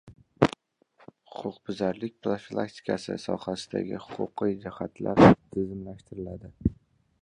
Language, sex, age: Uzbek, male, 19-29